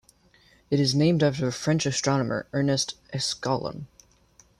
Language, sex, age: English, male, under 19